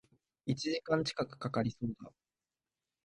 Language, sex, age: Japanese, male, 19-29